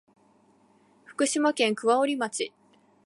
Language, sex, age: Japanese, female, 19-29